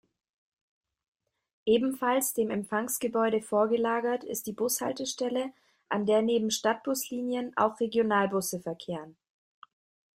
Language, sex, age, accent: German, female, 19-29, Deutschland Deutsch